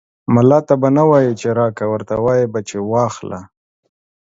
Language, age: Pashto, 30-39